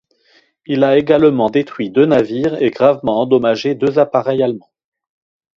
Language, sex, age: French, male, 50-59